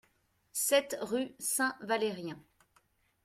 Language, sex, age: French, female, 40-49